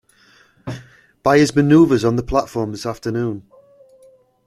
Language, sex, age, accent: English, male, 40-49, England English